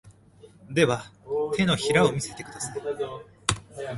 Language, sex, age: Japanese, male, 19-29